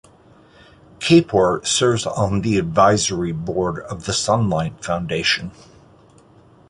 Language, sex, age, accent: English, male, 50-59, United States English